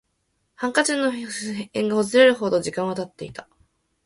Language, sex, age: Japanese, female, 19-29